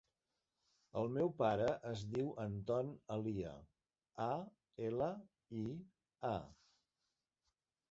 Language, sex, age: Catalan, male, 50-59